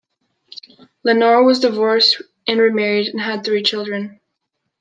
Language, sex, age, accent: English, male, 19-29, United States English